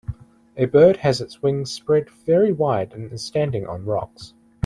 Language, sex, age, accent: English, male, 19-29, New Zealand English